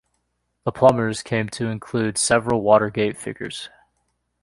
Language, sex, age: English, male, 19-29